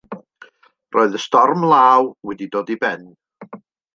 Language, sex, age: Welsh, male, 60-69